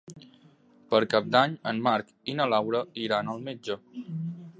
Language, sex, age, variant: Catalan, male, 19-29, Nord-Occidental